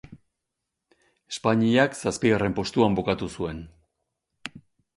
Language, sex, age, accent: Basque, male, 50-59, Erdialdekoa edo Nafarra (Gipuzkoa, Nafarroa)